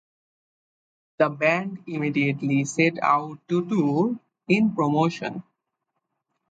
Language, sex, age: English, male, 19-29